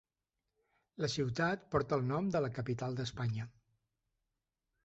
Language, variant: Catalan, Central